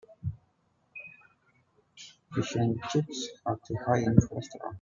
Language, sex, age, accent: English, male, 19-29, United States English